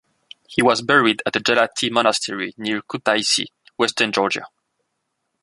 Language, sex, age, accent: English, male, 19-29, United States English